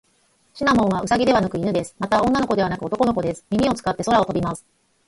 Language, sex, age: Japanese, female, 40-49